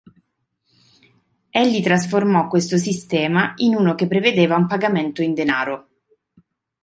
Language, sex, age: Italian, female, 30-39